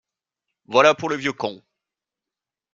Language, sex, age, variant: French, male, 19-29, Français de métropole